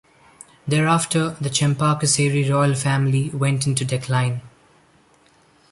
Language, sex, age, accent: English, male, 19-29, India and South Asia (India, Pakistan, Sri Lanka)